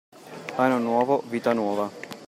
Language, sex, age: Italian, male, 30-39